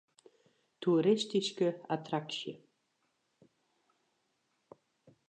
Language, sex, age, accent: Western Frisian, female, 60-69, Wâldfrysk